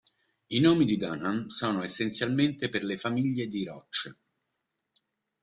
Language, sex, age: Italian, male, 50-59